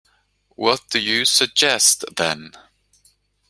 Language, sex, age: English, male, 40-49